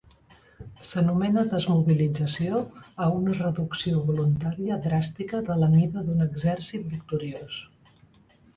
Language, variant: Catalan, Central